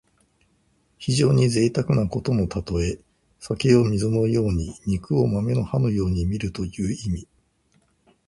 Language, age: Japanese, 50-59